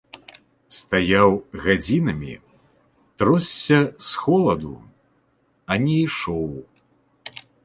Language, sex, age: Belarusian, male, 40-49